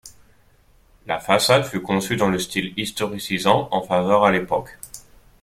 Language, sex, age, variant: French, male, 30-39, Français de métropole